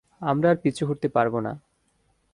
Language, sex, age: Bengali, male, 19-29